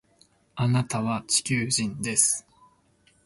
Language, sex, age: Japanese, male, 19-29